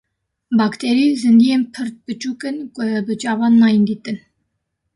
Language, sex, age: Kurdish, female, 19-29